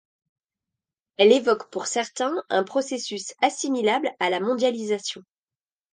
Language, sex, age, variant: French, female, 40-49, Français de métropole